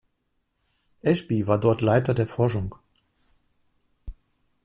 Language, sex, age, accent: German, male, 50-59, Deutschland Deutsch